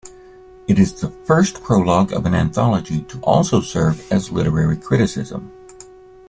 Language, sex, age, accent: English, male, 50-59, United States English